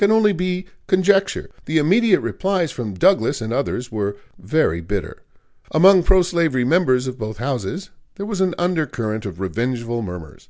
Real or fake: real